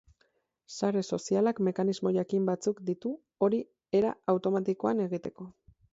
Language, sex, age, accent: Basque, female, 19-29, Erdialdekoa edo Nafarra (Gipuzkoa, Nafarroa)